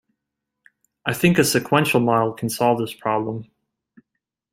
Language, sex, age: English, male, 30-39